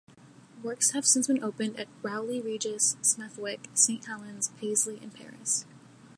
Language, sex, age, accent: English, female, 19-29, United States English